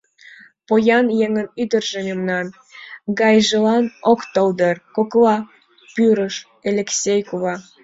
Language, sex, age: Mari, female, under 19